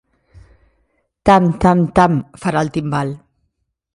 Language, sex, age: Catalan, female, 50-59